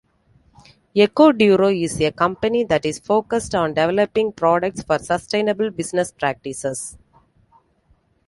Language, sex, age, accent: English, female, 40-49, India and South Asia (India, Pakistan, Sri Lanka)